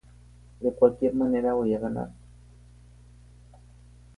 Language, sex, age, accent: Spanish, male, 19-29, México